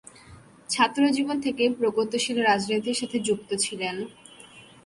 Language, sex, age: Bengali, female, 19-29